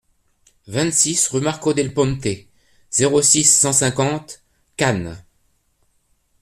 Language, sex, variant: French, male, Français de métropole